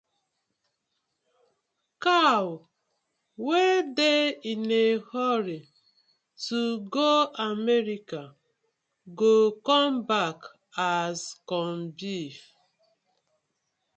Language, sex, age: Nigerian Pidgin, female, 30-39